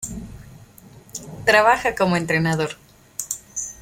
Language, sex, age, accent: Spanish, female, 19-29, México